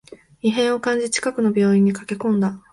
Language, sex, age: Japanese, female, 19-29